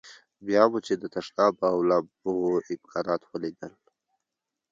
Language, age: Pashto, 19-29